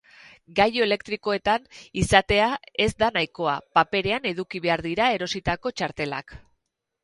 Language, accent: Basque, Erdialdekoa edo Nafarra (Gipuzkoa, Nafarroa)